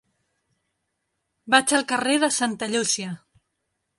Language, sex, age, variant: Catalan, female, 40-49, Central